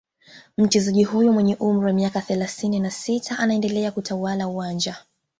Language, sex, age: Swahili, female, 19-29